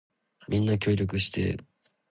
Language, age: Japanese, 19-29